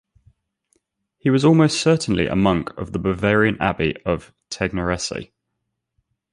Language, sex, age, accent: English, male, 30-39, England English